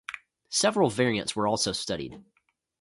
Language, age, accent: English, 19-29, United States English